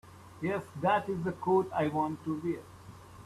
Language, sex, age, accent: English, male, 19-29, India and South Asia (India, Pakistan, Sri Lanka)